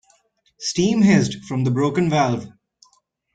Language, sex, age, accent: English, male, 19-29, India and South Asia (India, Pakistan, Sri Lanka)